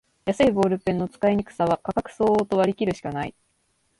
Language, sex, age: Japanese, female, 19-29